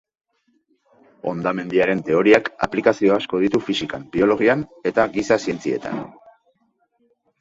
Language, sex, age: Basque, male, 40-49